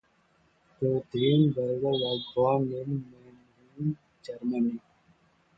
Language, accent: English, India and South Asia (India, Pakistan, Sri Lanka)